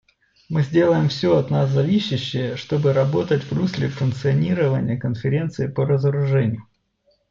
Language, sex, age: Russian, male, 40-49